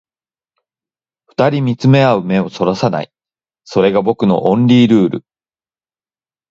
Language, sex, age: Japanese, male, 50-59